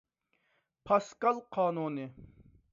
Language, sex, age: Uyghur, male, 30-39